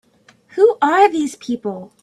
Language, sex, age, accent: English, female, under 19, United States English